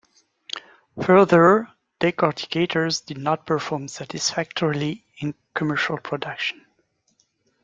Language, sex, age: English, male, 30-39